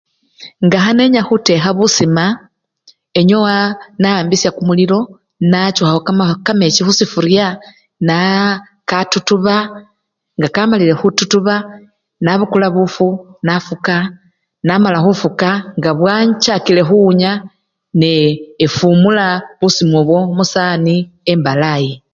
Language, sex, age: Luyia, female, 50-59